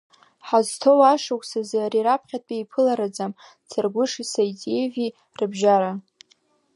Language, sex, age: Abkhazian, female, under 19